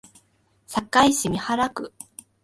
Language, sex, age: Japanese, female, 19-29